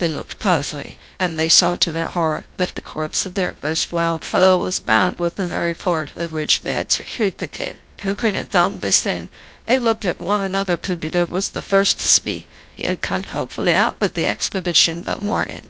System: TTS, GlowTTS